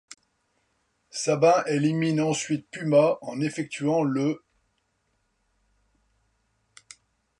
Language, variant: French, Français de métropole